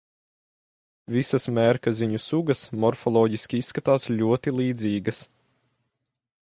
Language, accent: Latvian, Krievu